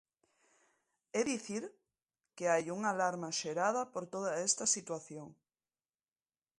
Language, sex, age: Galician, female, 40-49